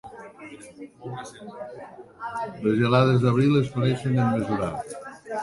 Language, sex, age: Catalan, female, 50-59